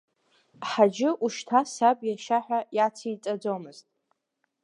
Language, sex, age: Abkhazian, female, under 19